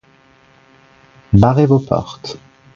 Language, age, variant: French, 30-39, Français de métropole